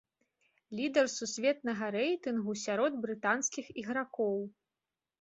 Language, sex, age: Belarusian, female, 19-29